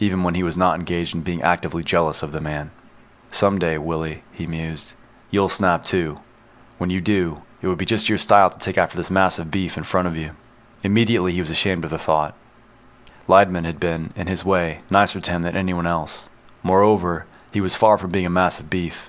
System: none